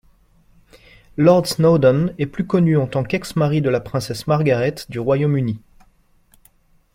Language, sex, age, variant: French, male, 40-49, Français de métropole